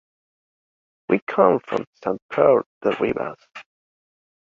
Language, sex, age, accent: English, male, 19-29, United States English